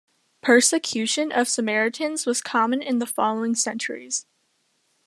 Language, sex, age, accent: English, female, under 19, United States English